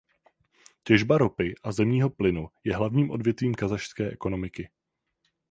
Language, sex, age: Czech, male, 19-29